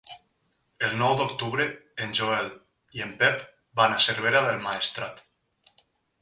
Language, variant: Catalan, Nord-Occidental